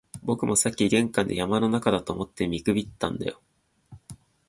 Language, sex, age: Japanese, male, 19-29